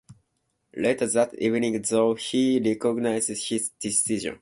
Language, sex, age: English, male, 19-29